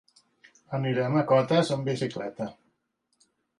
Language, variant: Catalan, Central